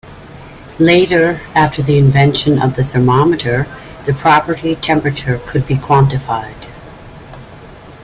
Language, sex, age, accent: English, female, 50-59, United States English